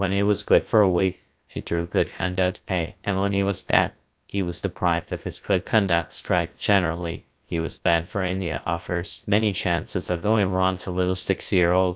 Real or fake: fake